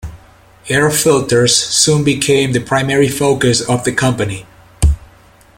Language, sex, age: English, male, 40-49